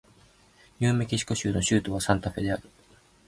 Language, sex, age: Japanese, male, 19-29